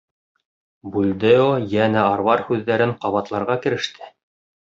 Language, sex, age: Bashkir, male, 30-39